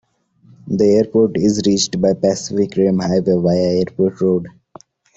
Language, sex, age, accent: English, male, 19-29, India and South Asia (India, Pakistan, Sri Lanka)